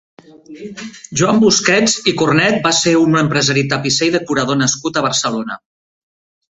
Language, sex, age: Catalan, male, 50-59